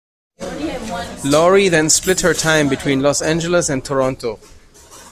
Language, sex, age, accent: English, male, 30-39, Singaporean English